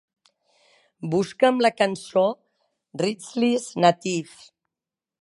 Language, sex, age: Catalan, female, 60-69